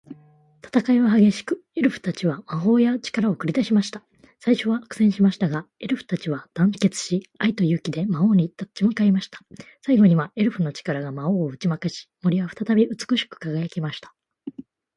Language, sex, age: Japanese, female, 19-29